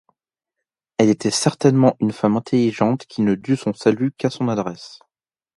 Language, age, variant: French, under 19, Français de métropole